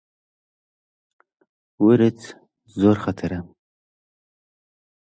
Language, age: Central Kurdish, 19-29